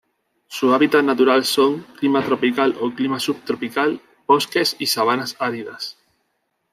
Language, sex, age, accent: Spanish, male, 30-39, España: Sur peninsular (Andalucia, Extremadura, Murcia)